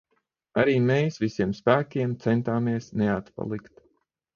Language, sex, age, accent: Latvian, male, 30-39, Dzimtā valoda